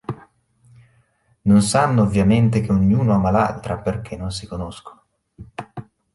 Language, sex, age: Italian, male, 19-29